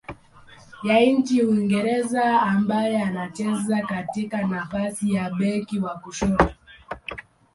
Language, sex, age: Swahili, male, 19-29